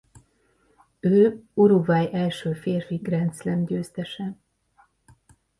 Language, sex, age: Hungarian, female, 40-49